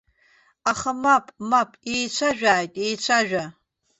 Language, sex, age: Abkhazian, female, 50-59